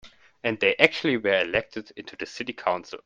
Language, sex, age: English, male, 19-29